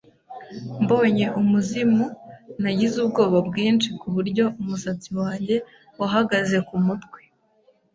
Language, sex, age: Kinyarwanda, female, 19-29